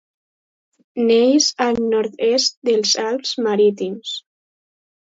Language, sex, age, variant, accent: Catalan, female, under 19, Alacantí, valencià